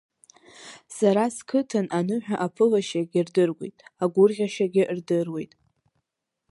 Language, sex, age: Abkhazian, female, under 19